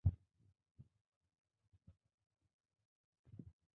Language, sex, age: Bengali, male, 19-29